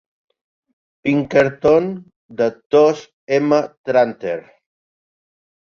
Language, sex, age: Catalan, male, 30-39